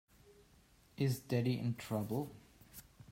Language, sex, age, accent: English, male, 40-49, England English